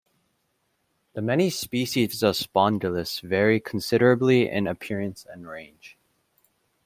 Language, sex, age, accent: English, male, under 19, United States English